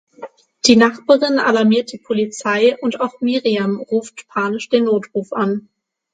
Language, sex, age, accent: German, female, 19-29, Deutschland Deutsch; Hochdeutsch